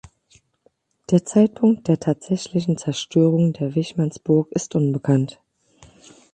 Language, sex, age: German, female, 40-49